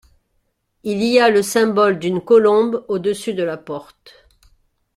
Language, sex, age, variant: French, male, 40-49, Français de métropole